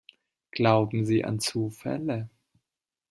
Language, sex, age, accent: German, female, 19-29, Deutschland Deutsch